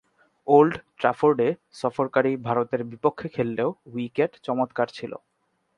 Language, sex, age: Bengali, male, 19-29